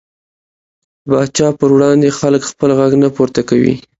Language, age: Pashto, 19-29